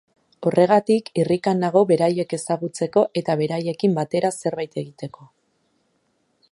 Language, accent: Basque, Erdialdekoa edo Nafarra (Gipuzkoa, Nafarroa)